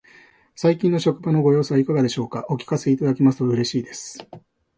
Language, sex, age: Japanese, male, 40-49